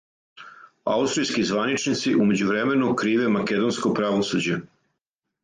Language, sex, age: Serbian, male, 50-59